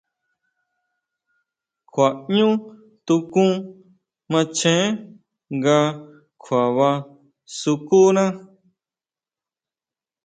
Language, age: Huautla Mazatec, 19-29